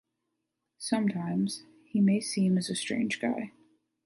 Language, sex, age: English, female, 19-29